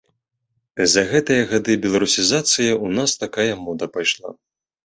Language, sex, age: Belarusian, male, 19-29